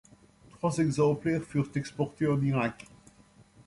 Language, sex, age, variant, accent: French, male, 70-79, Français d'Europe, Français de Belgique